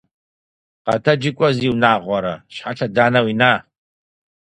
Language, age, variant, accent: Kabardian, 40-49, Адыгэбзэ (Къэбэрдей, Кирил, псоми зэдай), Джылэхъстэней (Gilahsteney)